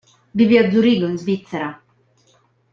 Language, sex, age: Italian, female, 30-39